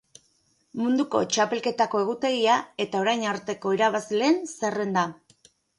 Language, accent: Basque, Erdialdekoa edo Nafarra (Gipuzkoa, Nafarroa)